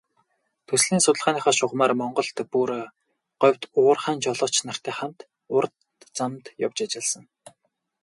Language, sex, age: Mongolian, male, 19-29